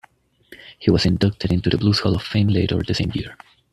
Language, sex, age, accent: English, male, 19-29, United States English